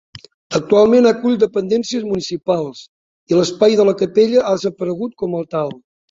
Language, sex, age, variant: Catalan, male, 60-69, Septentrional